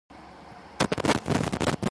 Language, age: English, 19-29